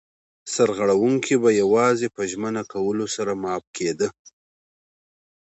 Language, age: Pashto, 40-49